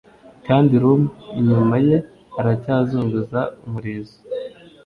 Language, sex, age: Kinyarwanda, male, 19-29